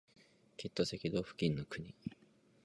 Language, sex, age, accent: Japanese, male, 19-29, 標準語